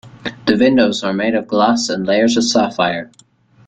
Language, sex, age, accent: English, male, under 19, Canadian English